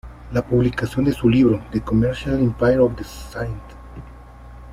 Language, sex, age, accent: Spanish, male, 40-49, Andino-Pacífico: Colombia, Perú, Ecuador, oeste de Bolivia y Venezuela andina